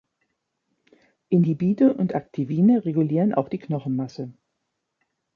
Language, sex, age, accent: German, female, 50-59, Deutschland Deutsch